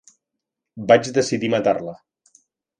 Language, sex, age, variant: Catalan, male, 40-49, Central